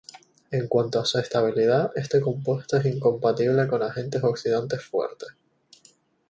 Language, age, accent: Spanish, 19-29, España: Islas Canarias